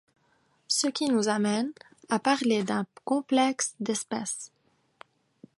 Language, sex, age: French, female, 19-29